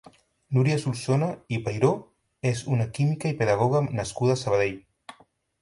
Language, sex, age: Catalan, male, 40-49